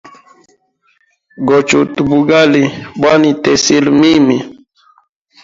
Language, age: Hemba, 30-39